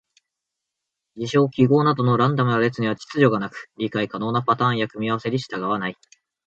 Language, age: Japanese, 19-29